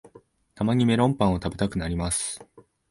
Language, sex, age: Japanese, male, 19-29